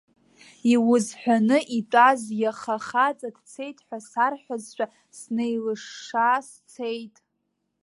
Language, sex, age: Abkhazian, female, under 19